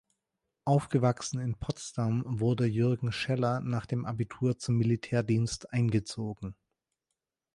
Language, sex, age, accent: German, male, 30-39, Deutschland Deutsch